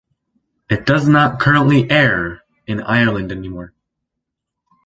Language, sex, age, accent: English, male, under 19, United States English